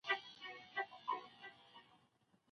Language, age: Pashto, 30-39